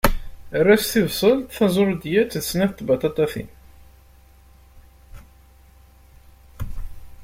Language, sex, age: Kabyle, male, 19-29